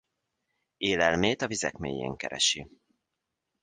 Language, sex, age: Hungarian, male, 40-49